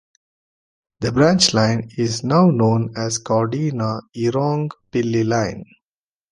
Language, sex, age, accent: English, male, 40-49, India and South Asia (India, Pakistan, Sri Lanka)